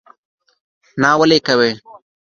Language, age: Pashto, 19-29